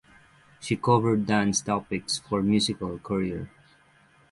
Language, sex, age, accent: English, male, 30-39, United States English; Filipino